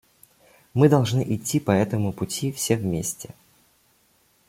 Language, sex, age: Russian, male, 19-29